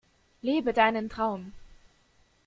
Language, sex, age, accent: German, female, 19-29, Deutschland Deutsch